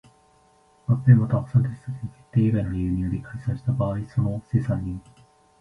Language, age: Japanese, 19-29